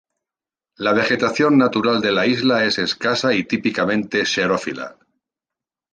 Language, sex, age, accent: Spanish, male, 50-59, España: Centro-Sur peninsular (Madrid, Toledo, Castilla-La Mancha)